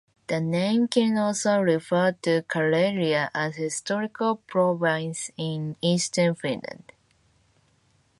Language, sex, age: English, female, 19-29